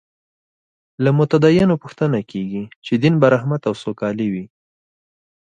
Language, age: Pashto, 19-29